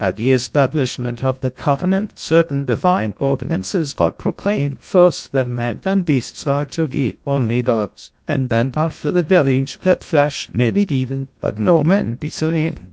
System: TTS, GlowTTS